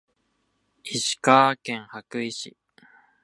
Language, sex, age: Japanese, male, under 19